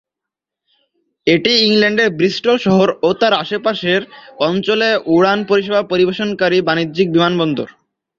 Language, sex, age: Bengali, male, under 19